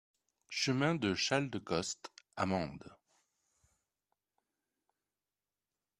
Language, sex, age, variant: French, male, 30-39, Français de métropole